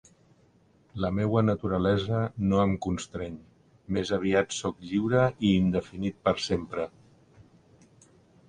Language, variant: Catalan, Central